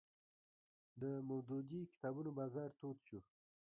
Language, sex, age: Pashto, male, 30-39